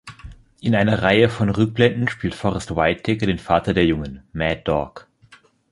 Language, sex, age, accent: German, male, 19-29, Deutschland Deutsch